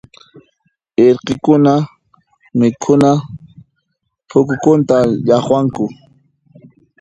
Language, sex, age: Puno Quechua, male, 30-39